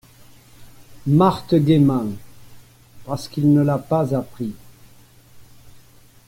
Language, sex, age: French, male, 60-69